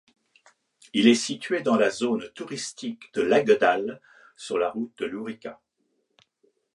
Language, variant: French, Français de métropole